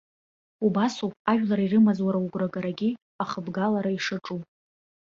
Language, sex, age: Abkhazian, female, under 19